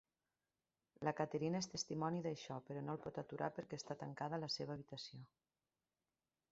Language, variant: Catalan, Nord-Occidental